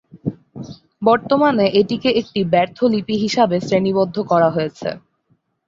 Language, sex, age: Bengali, female, 19-29